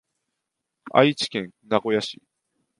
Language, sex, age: Japanese, male, 19-29